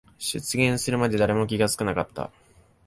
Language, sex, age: Japanese, male, 19-29